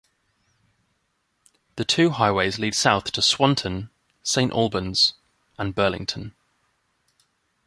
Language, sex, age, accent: English, male, 19-29, England English